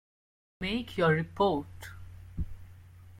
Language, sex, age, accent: English, male, 19-29, India and South Asia (India, Pakistan, Sri Lanka)